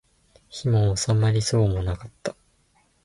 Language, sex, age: Japanese, male, 19-29